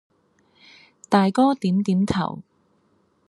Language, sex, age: Cantonese, female, 30-39